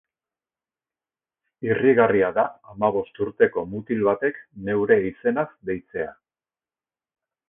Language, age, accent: Basque, 60-69, Mendebalekoa (Araba, Bizkaia, Gipuzkoako mendebaleko herri batzuk)